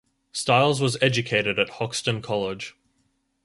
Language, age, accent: English, 19-29, Australian English